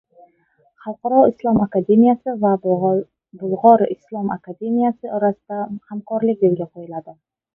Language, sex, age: Uzbek, female, 30-39